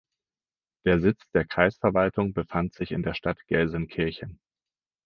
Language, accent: German, Deutschland Deutsch